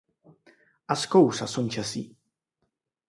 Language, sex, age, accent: Galician, male, 40-49, Normativo (estándar)